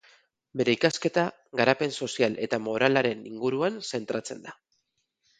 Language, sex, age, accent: Basque, male, 40-49, Mendebalekoa (Araba, Bizkaia, Gipuzkoako mendebaleko herri batzuk)